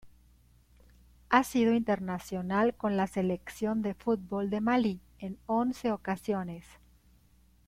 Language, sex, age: Spanish, female, 40-49